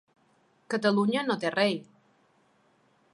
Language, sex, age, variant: Catalan, female, 19-29, Balear